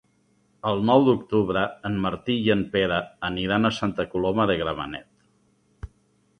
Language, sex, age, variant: Catalan, male, 50-59, Nord-Occidental